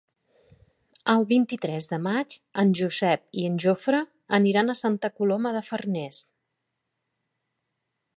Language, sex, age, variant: Catalan, female, 40-49, Central